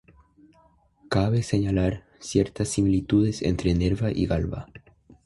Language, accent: Spanish, Rioplatense: Argentina, Uruguay, este de Bolivia, Paraguay